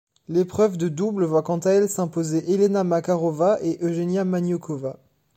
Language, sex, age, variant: French, male, under 19, Français de métropole